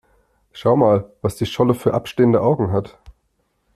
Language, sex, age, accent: German, male, 30-39, Deutschland Deutsch